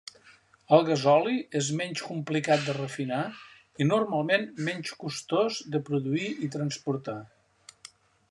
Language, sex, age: Catalan, male, 70-79